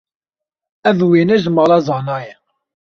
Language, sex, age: Kurdish, male, 19-29